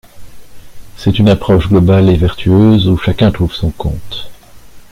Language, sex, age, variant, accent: French, male, 50-59, Français d'Europe, Français de Belgique